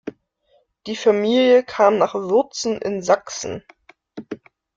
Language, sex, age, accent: German, female, 19-29, Deutschland Deutsch